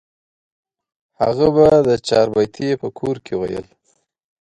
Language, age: Pashto, 19-29